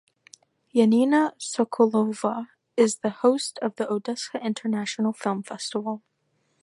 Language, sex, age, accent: English, female, under 19, United States English